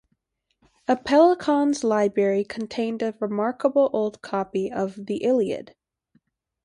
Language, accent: English, United States English